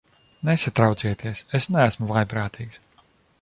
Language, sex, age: Latvian, male, 40-49